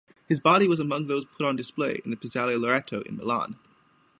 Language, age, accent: English, 19-29, United States English